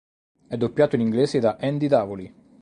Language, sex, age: Italian, male, 30-39